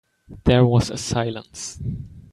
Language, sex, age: English, male, 19-29